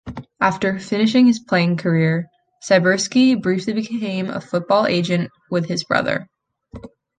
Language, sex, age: English, female, 19-29